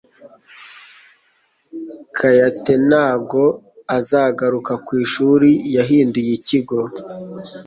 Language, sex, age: Kinyarwanda, male, 40-49